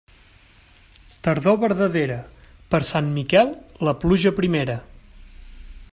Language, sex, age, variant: Catalan, male, 30-39, Central